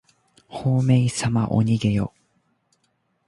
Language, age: Japanese, 19-29